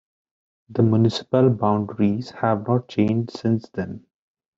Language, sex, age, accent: English, male, 19-29, India and South Asia (India, Pakistan, Sri Lanka)